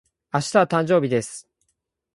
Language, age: Japanese, 19-29